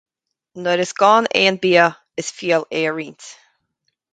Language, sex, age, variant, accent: Irish, female, 30-39, Gaeilge Chonnacht, Cainteoir dúchais, Gaeltacht